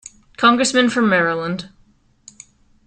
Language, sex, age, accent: English, female, 19-29, United States English